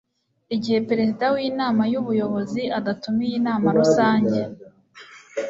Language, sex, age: Kinyarwanda, female, 19-29